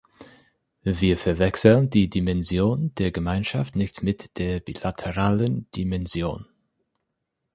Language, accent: German, Deutschland Deutsch